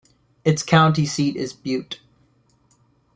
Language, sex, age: English, male, 19-29